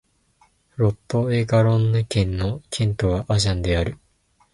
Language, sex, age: Japanese, male, 19-29